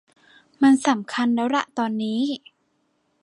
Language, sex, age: Thai, female, 19-29